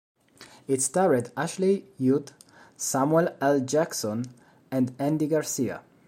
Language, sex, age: English, male, 30-39